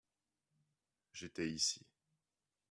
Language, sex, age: French, male, 19-29